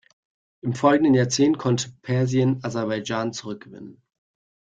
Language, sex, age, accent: German, male, 19-29, Deutschland Deutsch